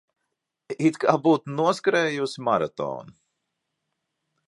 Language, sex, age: Latvian, male, 19-29